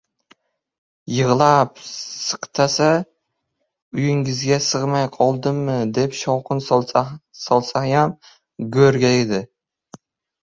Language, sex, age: Uzbek, male, under 19